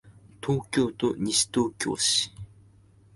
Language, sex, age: Japanese, male, 19-29